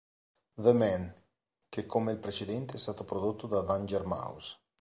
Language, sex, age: Italian, male, 40-49